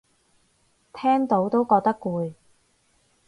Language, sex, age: Cantonese, female, 19-29